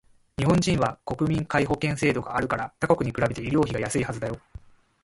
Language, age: Japanese, 30-39